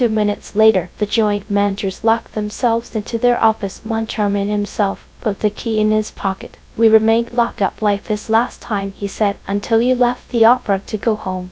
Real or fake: fake